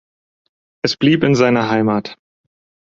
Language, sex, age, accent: German, male, 19-29, Deutschland Deutsch